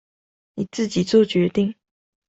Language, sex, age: Chinese, female, under 19